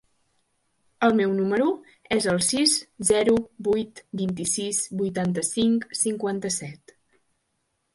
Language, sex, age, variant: Catalan, female, under 19, Central